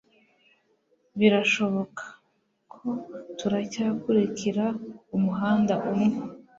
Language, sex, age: Kinyarwanda, female, 19-29